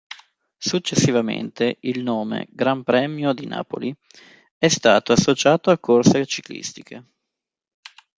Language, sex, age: Italian, male, 30-39